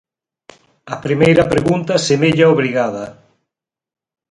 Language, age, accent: Galician, 40-49, Atlántico (seseo e gheada)